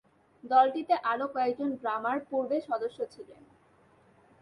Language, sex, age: Bengali, female, under 19